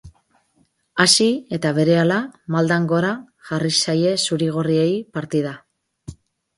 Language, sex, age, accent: Basque, female, 40-49, Mendebalekoa (Araba, Bizkaia, Gipuzkoako mendebaleko herri batzuk)